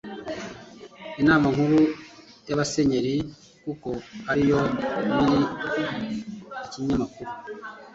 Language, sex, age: Kinyarwanda, male, 30-39